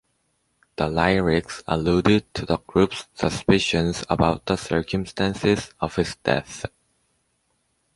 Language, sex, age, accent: English, male, under 19, United States English